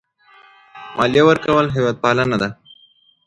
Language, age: Pashto, 19-29